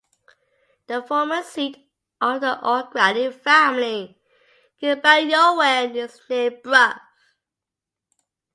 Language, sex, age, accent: English, female, 40-49, Scottish English